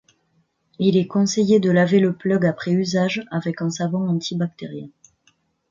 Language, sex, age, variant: French, female, 30-39, Français de métropole